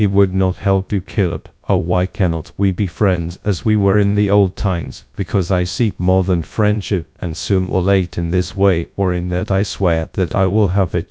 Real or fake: fake